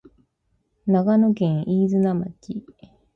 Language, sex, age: Japanese, female, 30-39